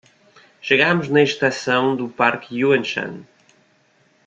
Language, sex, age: Portuguese, male, 30-39